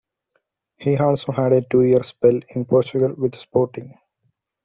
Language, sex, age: English, male, 19-29